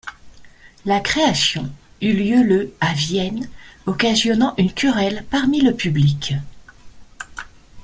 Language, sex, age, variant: French, female, 40-49, Français de métropole